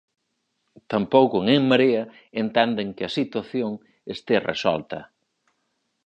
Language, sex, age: Galician, male, 40-49